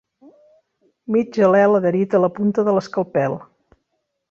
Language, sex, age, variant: Catalan, female, 40-49, Central